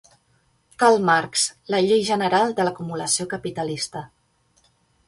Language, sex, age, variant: Catalan, female, 30-39, Central